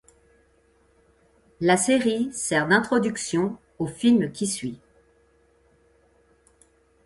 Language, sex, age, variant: French, female, 50-59, Français de métropole